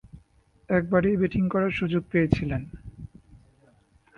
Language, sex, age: Bengali, male, 19-29